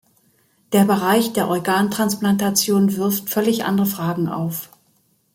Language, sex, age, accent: German, female, 60-69, Deutschland Deutsch